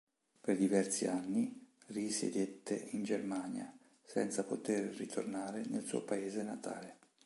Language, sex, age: Italian, male, 50-59